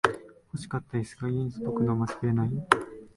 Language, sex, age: Japanese, male, 19-29